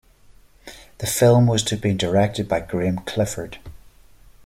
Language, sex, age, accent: English, male, 40-49, Irish English